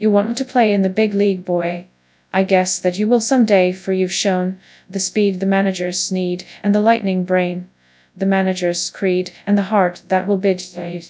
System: TTS, FastPitch